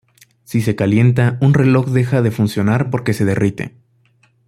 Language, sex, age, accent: Spanish, male, 19-29, América central